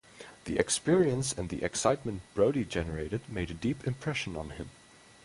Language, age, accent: English, 19-29, United States English; England English